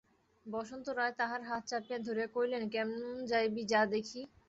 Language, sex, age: Bengali, female, 19-29